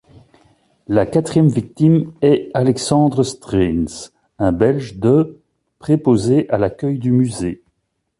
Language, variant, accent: French, Français d'Europe, Français de Belgique